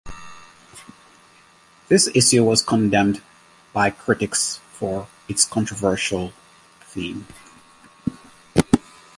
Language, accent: English, West Indies and Bermuda (Bahamas, Bermuda, Jamaica, Trinidad)